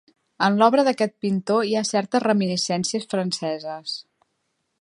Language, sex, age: Catalan, female, 40-49